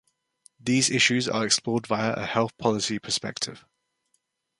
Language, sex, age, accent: English, male, 19-29, England English